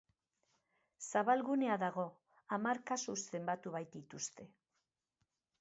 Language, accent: Basque, Mendebalekoa (Araba, Bizkaia, Gipuzkoako mendebaleko herri batzuk)